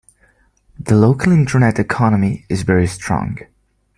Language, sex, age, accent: English, male, under 19, England English